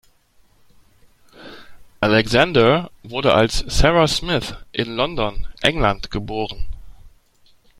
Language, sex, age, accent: German, male, 30-39, Deutschland Deutsch